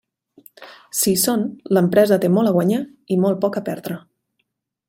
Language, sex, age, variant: Catalan, female, 30-39, Central